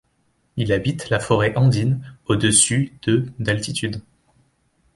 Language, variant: French, Français de métropole